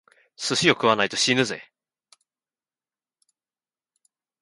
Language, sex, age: Japanese, male, 19-29